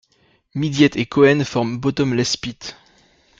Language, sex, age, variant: French, male, 19-29, Français de métropole